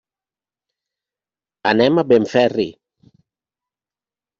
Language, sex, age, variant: Catalan, male, 50-59, Central